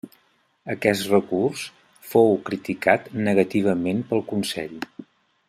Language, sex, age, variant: Catalan, male, 50-59, Central